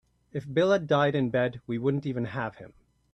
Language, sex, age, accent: English, male, 30-39, Canadian English